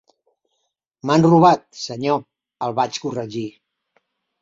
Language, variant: Catalan, Central